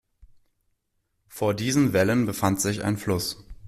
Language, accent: German, Deutschland Deutsch